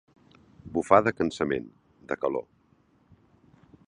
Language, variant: Catalan, Nord-Occidental